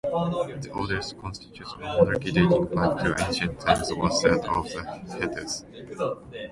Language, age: English, 19-29